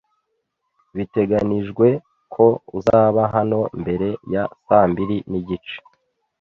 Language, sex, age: Kinyarwanda, male, 19-29